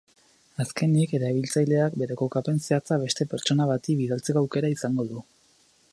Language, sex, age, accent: Basque, male, 19-29, Erdialdekoa edo Nafarra (Gipuzkoa, Nafarroa)